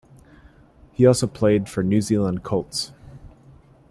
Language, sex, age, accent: English, male, 19-29, United States English